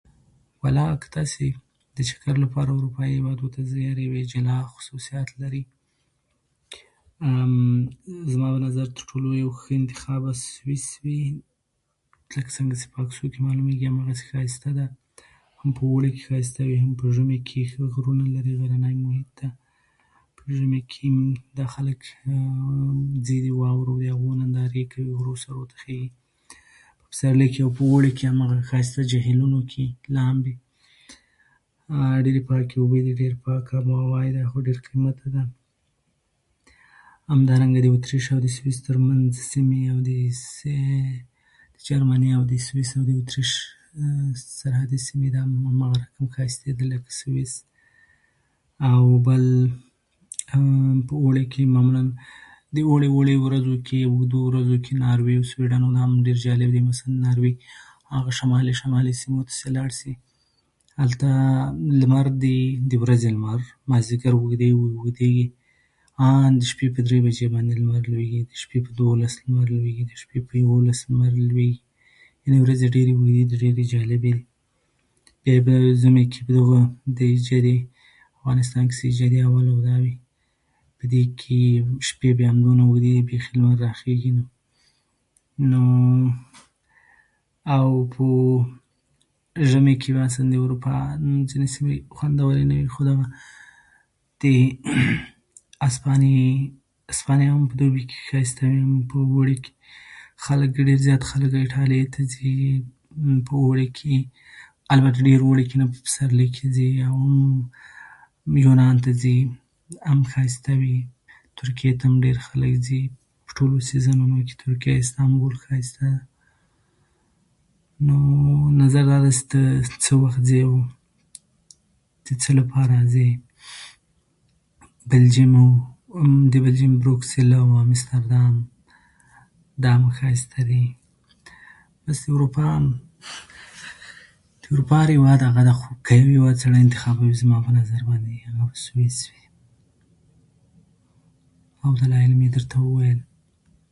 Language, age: Pashto, 30-39